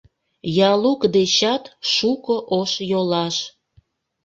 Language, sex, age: Mari, female, 40-49